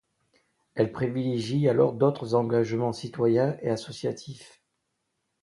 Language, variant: French, Français de métropole